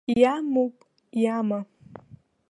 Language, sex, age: Abkhazian, female, under 19